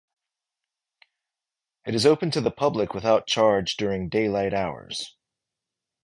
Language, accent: English, United States English